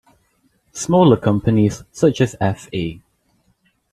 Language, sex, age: English, male, under 19